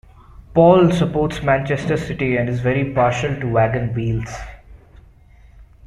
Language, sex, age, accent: English, male, 19-29, India and South Asia (India, Pakistan, Sri Lanka)